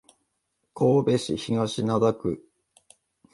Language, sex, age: Japanese, male, 40-49